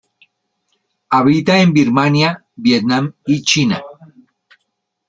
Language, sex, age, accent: Spanish, male, 60-69, Caribe: Cuba, Venezuela, Puerto Rico, República Dominicana, Panamá, Colombia caribeña, México caribeño, Costa del golfo de México